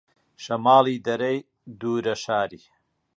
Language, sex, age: Central Kurdish, male, 40-49